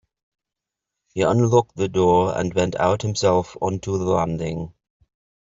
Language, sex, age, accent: English, male, 40-49, England English